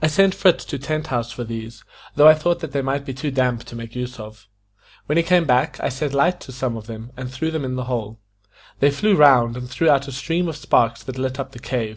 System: none